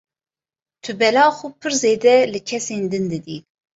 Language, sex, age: Kurdish, female, 30-39